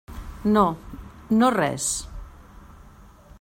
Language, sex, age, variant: Catalan, female, 60-69, Central